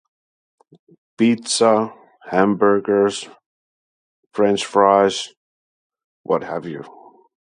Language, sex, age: English, male, 30-39